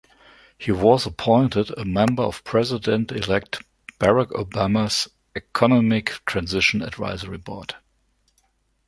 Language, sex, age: English, male, 50-59